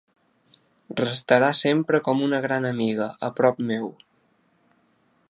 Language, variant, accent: Catalan, Central, central